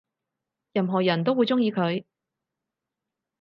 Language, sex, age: Cantonese, female, 30-39